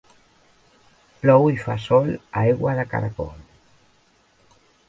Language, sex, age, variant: Catalan, female, 50-59, Central